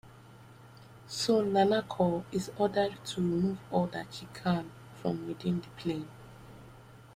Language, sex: English, female